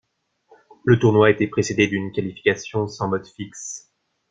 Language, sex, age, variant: French, male, 19-29, Français de métropole